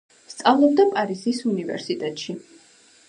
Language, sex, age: Georgian, female, 19-29